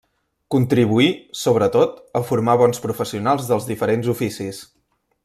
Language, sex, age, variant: Catalan, male, 19-29, Central